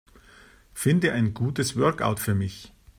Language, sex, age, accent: German, male, 50-59, Deutschland Deutsch